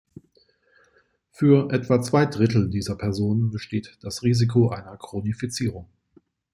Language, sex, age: German, male, 30-39